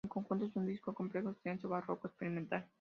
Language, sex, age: Spanish, female, 19-29